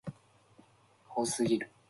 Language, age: English, 19-29